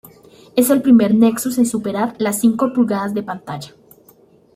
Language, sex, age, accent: Spanish, female, under 19, Andino-Pacífico: Colombia, Perú, Ecuador, oeste de Bolivia y Venezuela andina